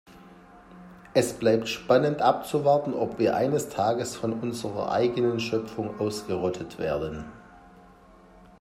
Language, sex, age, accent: German, male, 50-59, Deutschland Deutsch